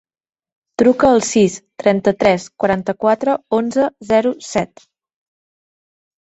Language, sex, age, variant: Catalan, female, 30-39, Central